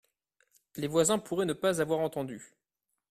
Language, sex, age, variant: French, male, 30-39, Français de métropole